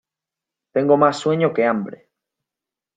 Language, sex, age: Spanish, male, 19-29